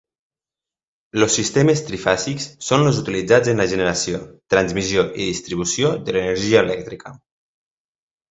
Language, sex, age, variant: Catalan, male, 19-29, Nord-Occidental